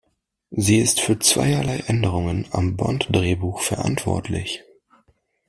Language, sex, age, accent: German, male, under 19, Deutschland Deutsch